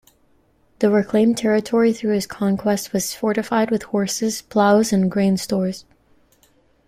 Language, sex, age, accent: English, female, 19-29, United States English